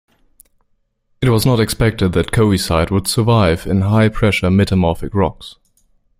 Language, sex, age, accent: English, male, 19-29, England English